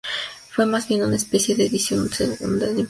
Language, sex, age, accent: Spanish, female, under 19, México